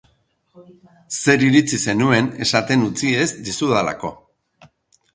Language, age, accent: Basque, 50-59, Mendebalekoa (Araba, Bizkaia, Gipuzkoako mendebaleko herri batzuk)